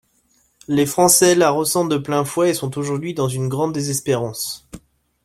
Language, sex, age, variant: French, male, 19-29, Français de métropole